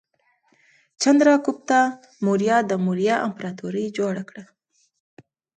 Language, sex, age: Pashto, female, 19-29